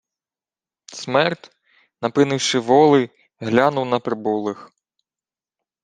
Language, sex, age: Ukrainian, male, 19-29